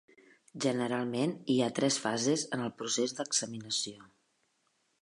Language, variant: Catalan, Central